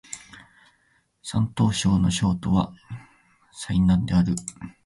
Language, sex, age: Japanese, male, 19-29